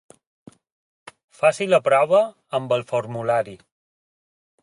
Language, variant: Catalan, Balear